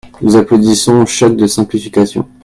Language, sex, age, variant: French, male, 19-29, Français de métropole